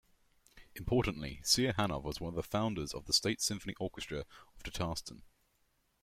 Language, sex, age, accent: English, male, under 19, England English